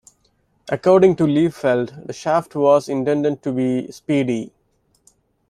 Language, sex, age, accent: English, male, 30-39, India and South Asia (India, Pakistan, Sri Lanka)